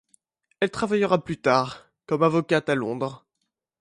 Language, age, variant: French, 19-29, Français de métropole